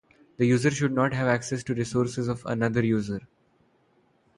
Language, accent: English, India and South Asia (India, Pakistan, Sri Lanka)